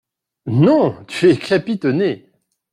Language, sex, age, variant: French, male, 40-49, Français de métropole